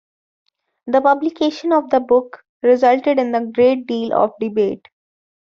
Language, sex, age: English, female, 19-29